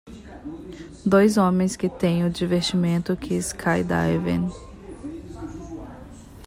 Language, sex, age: Portuguese, female, 30-39